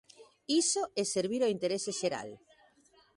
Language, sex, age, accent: Galician, female, 30-39, Normativo (estándar)